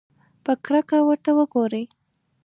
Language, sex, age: Pashto, female, 19-29